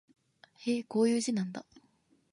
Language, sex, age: Japanese, female, under 19